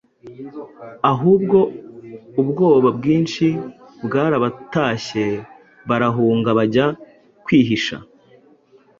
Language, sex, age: Kinyarwanda, male, 19-29